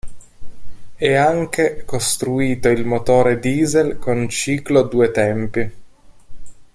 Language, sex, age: Italian, male, 30-39